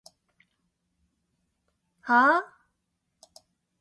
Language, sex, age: Japanese, female, 40-49